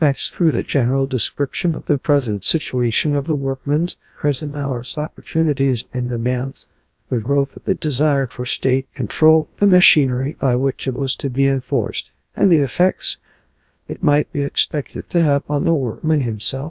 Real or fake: fake